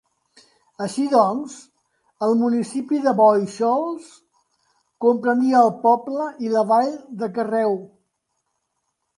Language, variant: Catalan, Central